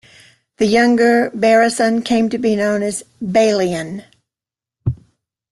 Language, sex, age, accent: English, female, 60-69, United States English